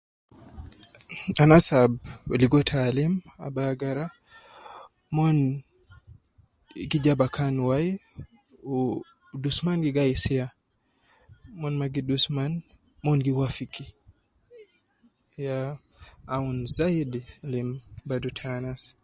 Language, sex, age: Nubi, male, 19-29